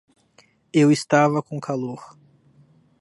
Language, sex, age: Portuguese, male, 19-29